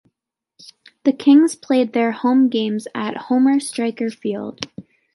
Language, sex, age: English, female, 19-29